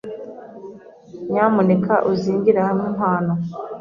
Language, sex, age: Kinyarwanda, female, 40-49